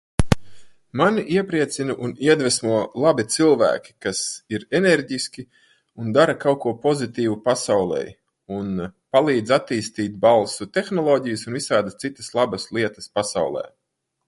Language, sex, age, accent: Latvian, male, 40-49, Riga